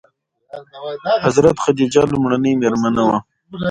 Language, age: Pashto, 19-29